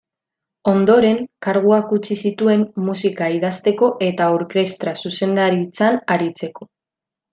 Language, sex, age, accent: Basque, female, 19-29, Mendebalekoa (Araba, Bizkaia, Gipuzkoako mendebaleko herri batzuk)